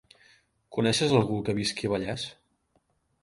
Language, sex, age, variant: Catalan, male, 19-29, Central